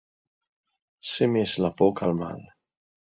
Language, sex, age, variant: Catalan, male, 30-39, Central